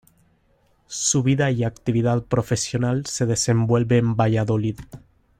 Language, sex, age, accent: Spanish, male, 19-29, América central